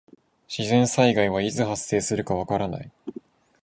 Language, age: Japanese, under 19